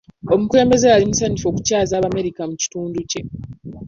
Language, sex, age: Ganda, female, 19-29